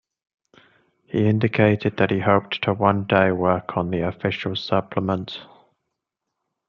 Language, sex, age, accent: English, male, 19-29, England English